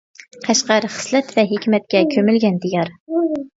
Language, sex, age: Uyghur, female, 30-39